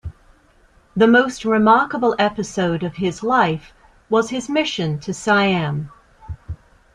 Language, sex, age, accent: English, female, 40-49, England English